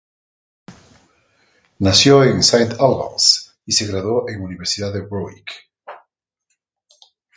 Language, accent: Spanish, Andino-Pacífico: Colombia, Perú, Ecuador, oeste de Bolivia y Venezuela andina